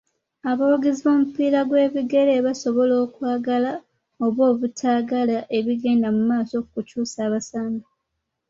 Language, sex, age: Ganda, female, 19-29